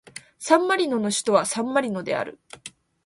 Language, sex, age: Japanese, female, 19-29